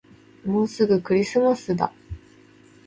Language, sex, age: Japanese, female, 30-39